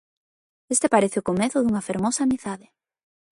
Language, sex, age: Galician, female, 30-39